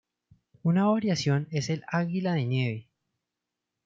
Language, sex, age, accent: Spanish, male, 19-29, Andino-Pacífico: Colombia, Perú, Ecuador, oeste de Bolivia y Venezuela andina